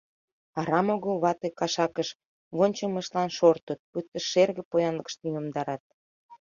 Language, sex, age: Mari, female, 30-39